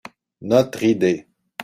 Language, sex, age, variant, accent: French, male, 40-49, Français d'Amérique du Nord, Français du Canada